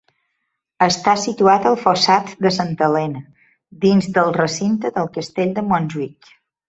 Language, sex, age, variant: Catalan, female, 40-49, Balear